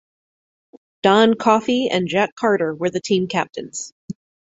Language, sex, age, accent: English, female, 40-49, United States English